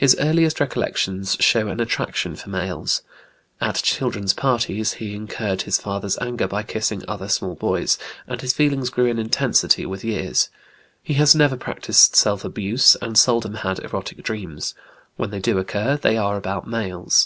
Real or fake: real